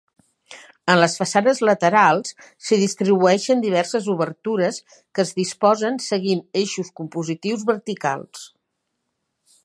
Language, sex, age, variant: Catalan, female, 60-69, Central